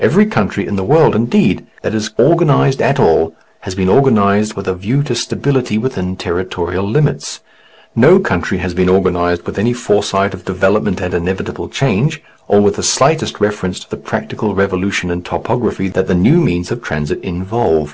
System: none